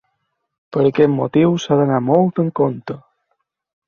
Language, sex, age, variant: Catalan, male, 19-29, Balear